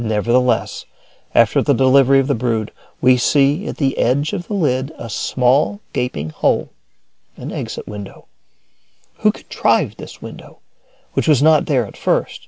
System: none